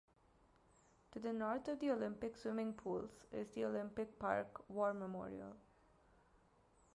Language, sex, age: English, female, 19-29